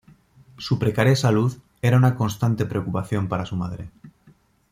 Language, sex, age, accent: Spanish, male, 40-49, España: Norte peninsular (Asturias, Castilla y León, Cantabria, País Vasco, Navarra, Aragón, La Rioja, Guadalajara, Cuenca)